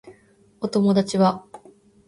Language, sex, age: Japanese, female, 19-29